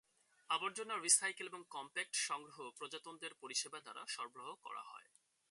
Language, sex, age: Bengali, male, 19-29